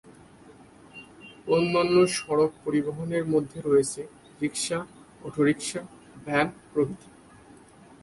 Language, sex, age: Bengali, male, 19-29